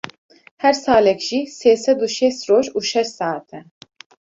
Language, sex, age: Kurdish, female, 19-29